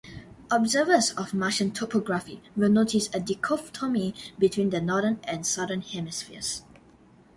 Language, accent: English, Singaporean English